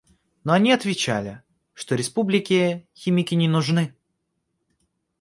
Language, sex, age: Russian, male, under 19